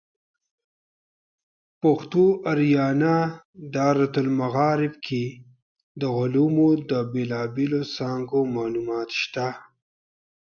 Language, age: Pashto, 30-39